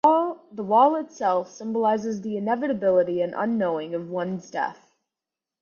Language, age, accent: English, under 19, United States English